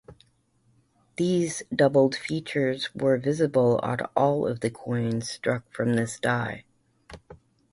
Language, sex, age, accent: English, female, 50-59, United States English